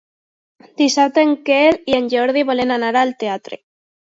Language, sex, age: Catalan, female, under 19